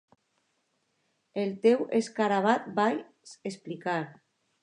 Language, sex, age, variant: Catalan, female, under 19, Alacantí